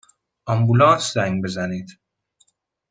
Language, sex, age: Persian, male, 19-29